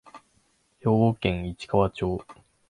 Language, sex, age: Japanese, male, 19-29